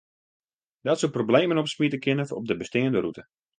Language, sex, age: Western Frisian, male, 19-29